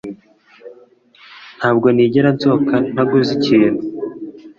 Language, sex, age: Kinyarwanda, female, under 19